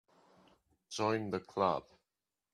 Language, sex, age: English, male, 19-29